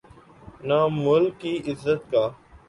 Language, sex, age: Urdu, male, 19-29